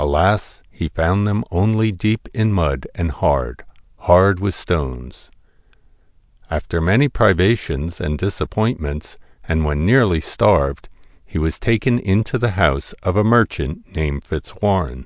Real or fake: real